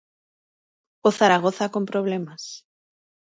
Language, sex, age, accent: Galician, female, 40-49, Oriental (común en zona oriental)